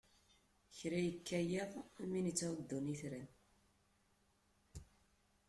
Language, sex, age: Kabyle, female, 80-89